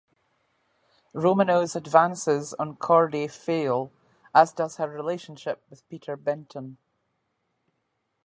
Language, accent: English, Scottish English